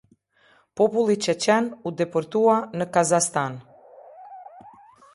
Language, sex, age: Albanian, female, 30-39